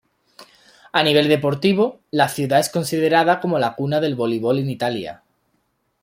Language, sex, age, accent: Spanish, male, 30-39, España: Sur peninsular (Andalucia, Extremadura, Murcia)